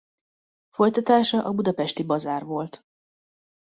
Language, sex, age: Hungarian, female, 19-29